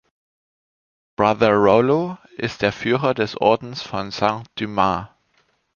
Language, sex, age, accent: German, male, 30-39, Deutschland Deutsch